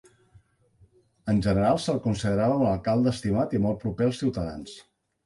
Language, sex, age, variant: Catalan, male, 50-59, Central